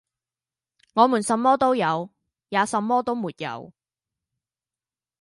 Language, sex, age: Cantonese, female, 19-29